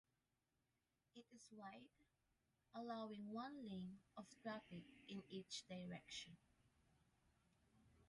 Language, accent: English, Filipino